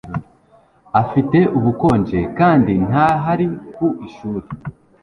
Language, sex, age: Kinyarwanda, male, 19-29